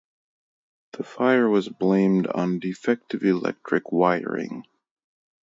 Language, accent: English, United States English